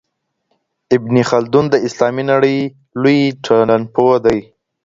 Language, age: Pashto, under 19